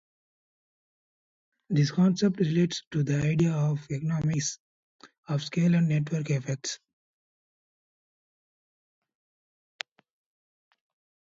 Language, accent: English, India and South Asia (India, Pakistan, Sri Lanka)